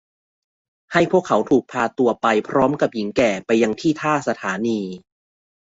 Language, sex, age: Thai, male, 30-39